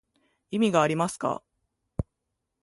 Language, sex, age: Japanese, female, 19-29